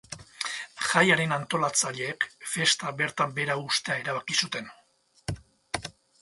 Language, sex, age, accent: Basque, male, 60-69, Mendebalekoa (Araba, Bizkaia, Gipuzkoako mendebaleko herri batzuk)